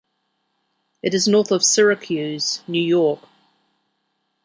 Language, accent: English, New Zealand English